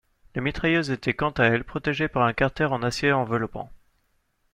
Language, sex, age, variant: French, male, 19-29, Français de métropole